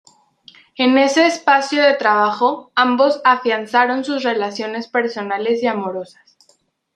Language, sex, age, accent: Spanish, female, 19-29, México